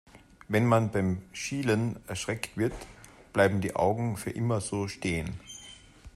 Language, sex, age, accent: German, male, 40-49, Österreichisches Deutsch